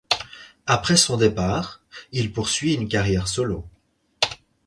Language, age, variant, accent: French, 19-29, Français d'Europe, Français de Suisse